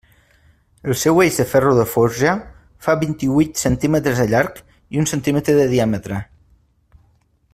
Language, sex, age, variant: Catalan, male, 40-49, Central